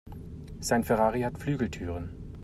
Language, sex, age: German, male, 40-49